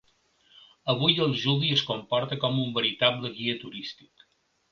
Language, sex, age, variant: Catalan, male, 60-69, Balear